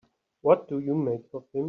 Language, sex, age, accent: English, male, 30-39, United States English